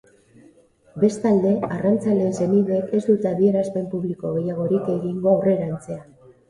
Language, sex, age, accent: Basque, female, 50-59, Erdialdekoa edo Nafarra (Gipuzkoa, Nafarroa)